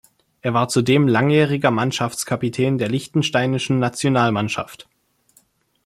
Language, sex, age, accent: German, male, 19-29, Deutschland Deutsch